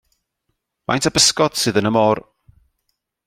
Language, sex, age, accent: Welsh, male, 40-49, Y Deyrnas Unedig Cymraeg